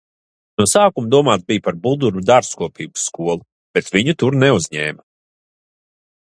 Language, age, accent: Latvian, 30-39, nav